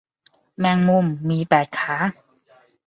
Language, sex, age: Thai, male, 30-39